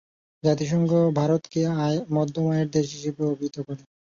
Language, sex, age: Bengali, male, 19-29